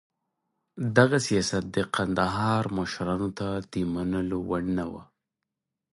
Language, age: Pashto, 19-29